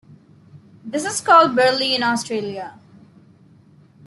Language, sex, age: English, female, under 19